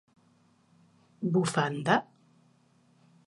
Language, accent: Galician, Normativo (estándar)